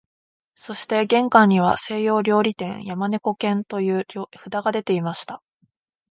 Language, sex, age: Japanese, female, 19-29